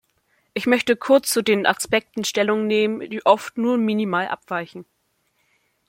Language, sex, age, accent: German, female, under 19, Deutschland Deutsch